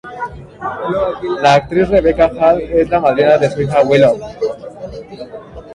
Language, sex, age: Spanish, female, 30-39